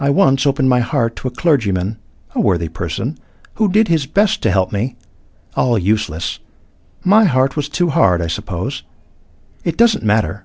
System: none